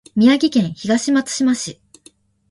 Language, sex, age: Japanese, female, 19-29